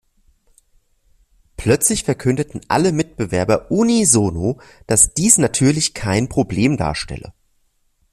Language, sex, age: German, male, 30-39